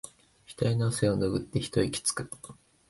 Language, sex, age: Japanese, male, 19-29